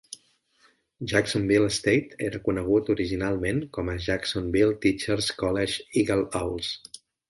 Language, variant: Catalan, Central